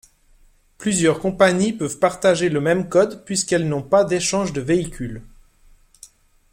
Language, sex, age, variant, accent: French, male, 40-49, Français d'Europe, Français de Suisse